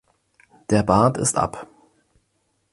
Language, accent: German, Deutschland Deutsch